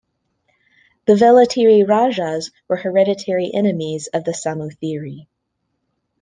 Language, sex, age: English, female, 30-39